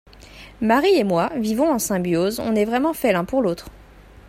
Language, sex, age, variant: French, female, 19-29, Français de métropole